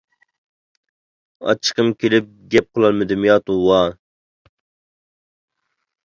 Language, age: Uyghur, 19-29